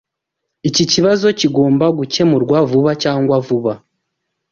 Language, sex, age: Kinyarwanda, male, 30-39